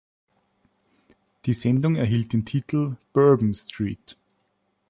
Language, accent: German, Österreichisches Deutsch